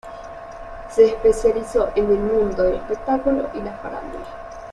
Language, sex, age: Spanish, female, 19-29